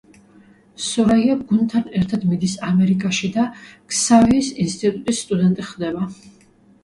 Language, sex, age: Georgian, female, 50-59